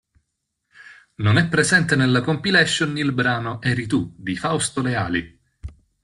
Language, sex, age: Italian, male, 19-29